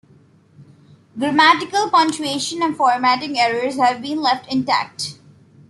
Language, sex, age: English, female, under 19